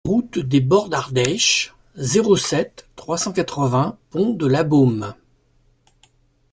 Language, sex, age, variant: French, male, 60-69, Français de métropole